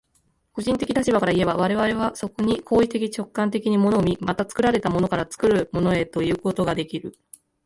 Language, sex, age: Japanese, female, 19-29